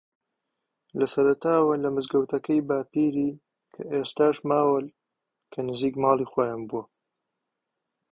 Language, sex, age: Central Kurdish, male, 19-29